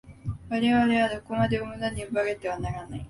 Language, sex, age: Japanese, female, 19-29